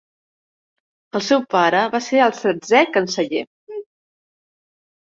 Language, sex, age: Catalan, female, 30-39